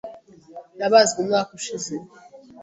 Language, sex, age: Kinyarwanda, female, 19-29